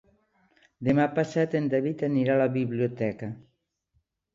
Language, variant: Catalan, Nord-Occidental